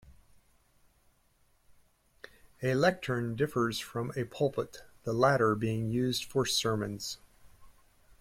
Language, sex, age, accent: English, male, 50-59, United States English